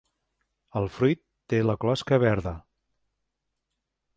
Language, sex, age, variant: Catalan, male, 50-59, Central